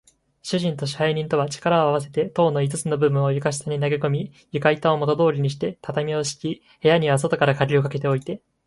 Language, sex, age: Japanese, male, 19-29